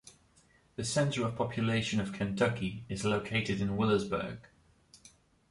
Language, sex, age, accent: English, male, 30-39, England English